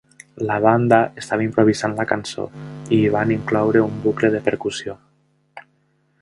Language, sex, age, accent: Catalan, male, 19-29, valencià